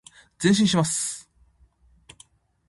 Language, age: Japanese, 19-29